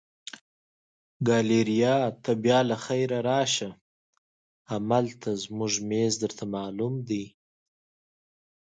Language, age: Pashto, 19-29